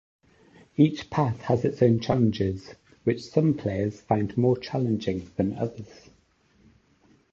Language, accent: English, England English